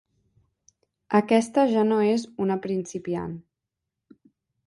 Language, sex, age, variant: Catalan, female, under 19, Central